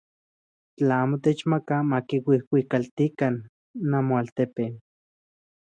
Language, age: Central Puebla Nahuatl, 30-39